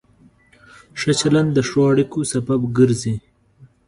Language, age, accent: Pashto, 19-29, معیاري پښتو